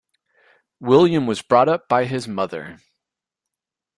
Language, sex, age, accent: English, male, 19-29, United States English